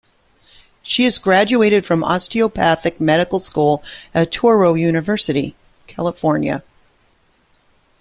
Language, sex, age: English, female, 50-59